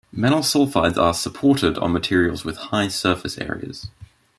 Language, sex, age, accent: English, male, under 19, Australian English